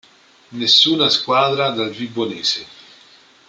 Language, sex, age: Italian, male, 40-49